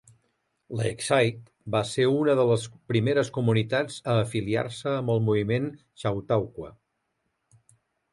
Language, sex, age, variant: Catalan, male, 60-69, Central